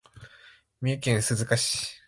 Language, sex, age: Japanese, male, 19-29